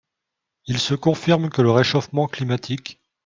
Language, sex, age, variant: French, male, 30-39, Français de métropole